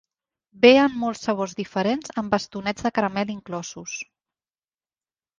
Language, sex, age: Catalan, female, 40-49